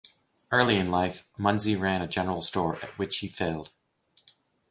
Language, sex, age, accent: English, male, 50-59, United States English